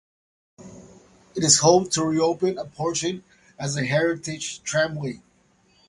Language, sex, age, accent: English, male, 40-49, United States English